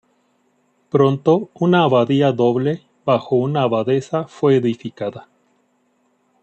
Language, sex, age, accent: Spanish, male, 40-49, México